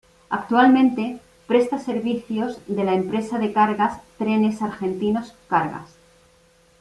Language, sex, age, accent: Spanish, female, 50-59, España: Centro-Sur peninsular (Madrid, Toledo, Castilla-La Mancha)